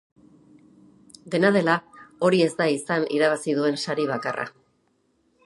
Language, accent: Basque, Erdialdekoa edo Nafarra (Gipuzkoa, Nafarroa)